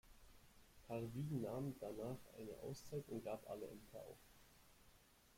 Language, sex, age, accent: German, male, 19-29, Deutschland Deutsch